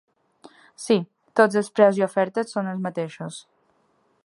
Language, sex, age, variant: Catalan, female, 19-29, Balear